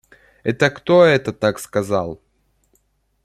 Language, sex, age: Russian, male, under 19